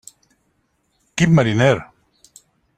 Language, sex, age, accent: Catalan, male, 50-59, valencià